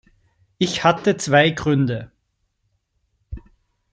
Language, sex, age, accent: German, male, 30-39, Österreichisches Deutsch